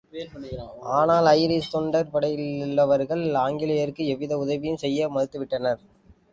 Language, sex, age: Tamil, male, 19-29